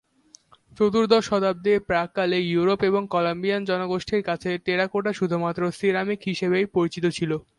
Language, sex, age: Bengali, male, under 19